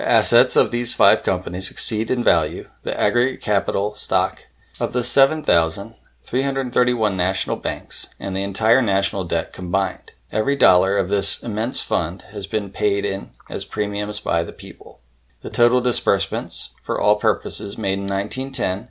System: none